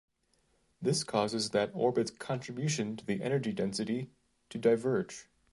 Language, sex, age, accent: English, male, 30-39, United States English